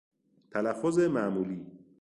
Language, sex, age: Persian, male, 30-39